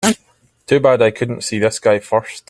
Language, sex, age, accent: English, male, 19-29, Scottish English